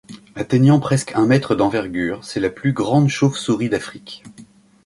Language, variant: French, Français de métropole